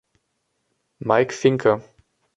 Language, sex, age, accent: German, male, under 19, Deutschland Deutsch